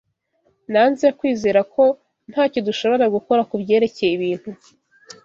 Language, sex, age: Kinyarwanda, female, 19-29